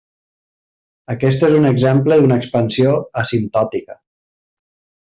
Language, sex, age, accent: Catalan, male, 30-39, valencià